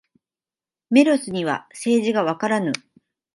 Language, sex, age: Japanese, female, 40-49